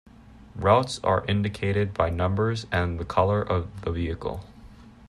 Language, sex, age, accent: English, male, under 19, United States English